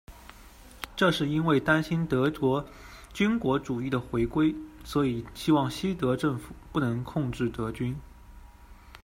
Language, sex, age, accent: Chinese, male, 19-29, 出生地：浙江省